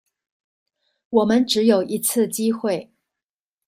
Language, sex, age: Chinese, female, 40-49